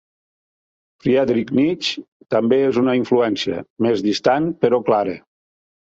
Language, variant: Catalan, Nord-Occidental